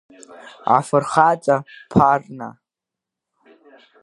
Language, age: Abkhazian, under 19